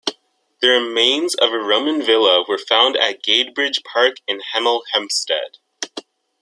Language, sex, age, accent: English, male, under 19, United States English